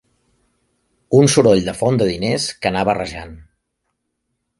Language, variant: Catalan, Central